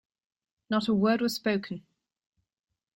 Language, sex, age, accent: English, female, under 19, England English